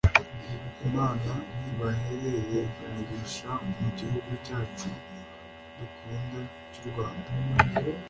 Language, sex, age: Kinyarwanda, male, under 19